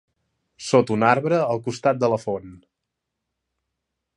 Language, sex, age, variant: Catalan, male, 19-29, Central